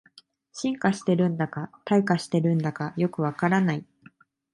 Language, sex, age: Japanese, female, 19-29